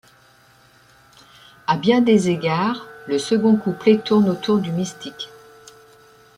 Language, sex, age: French, female, 60-69